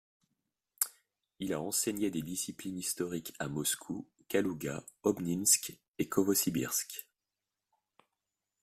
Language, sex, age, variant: French, male, 40-49, Français de métropole